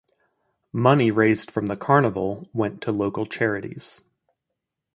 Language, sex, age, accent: English, male, 30-39, United States English